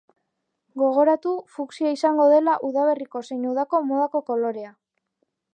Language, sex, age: Basque, female, 19-29